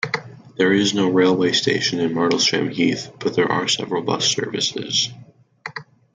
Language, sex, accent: English, male, United States English